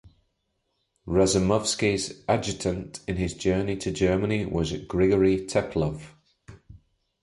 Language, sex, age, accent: English, male, 30-39, England English